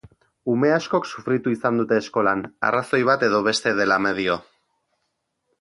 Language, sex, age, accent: Basque, male, 30-39, Erdialdekoa edo Nafarra (Gipuzkoa, Nafarroa)